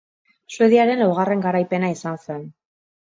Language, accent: Basque, Mendebalekoa (Araba, Bizkaia, Gipuzkoako mendebaleko herri batzuk)